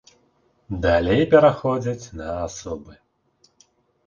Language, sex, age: Belarusian, male, 30-39